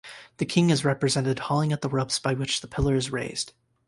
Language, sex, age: English, male, 19-29